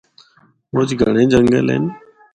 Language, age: Northern Hindko, 30-39